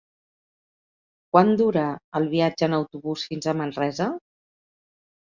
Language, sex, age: Catalan, female, 50-59